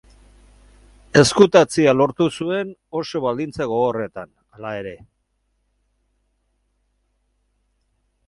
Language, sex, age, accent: Basque, male, 60-69, Mendebalekoa (Araba, Bizkaia, Gipuzkoako mendebaleko herri batzuk)